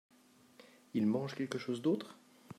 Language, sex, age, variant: French, male, 40-49, Français de métropole